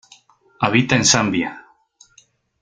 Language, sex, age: Spanish, male, 40-49